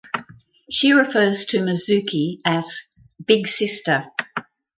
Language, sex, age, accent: English, female, 60-69, Australian English